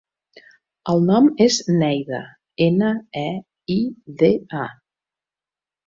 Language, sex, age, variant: Catalan, female, 50-59, Central